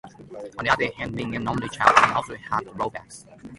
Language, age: English, 19-29